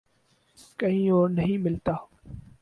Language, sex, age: Urdu, male, 19-29